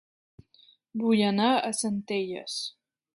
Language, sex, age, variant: Catalan, male, 19-29, Septentrional